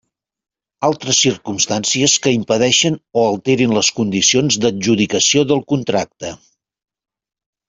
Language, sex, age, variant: Catalan, male, 50-59, Central